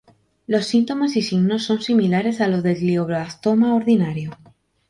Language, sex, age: Spanish, female, 19-29